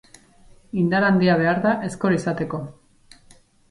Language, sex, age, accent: Basque, female, 40-49, Erdialdekoa edo Nafarra (Gipuzkoa, Nafarroa)